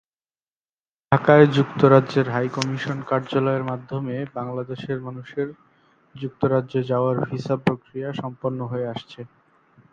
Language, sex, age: Bengali, male, 19-29